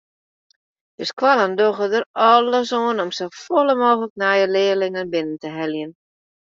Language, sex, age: Western Frisian, female, 50-59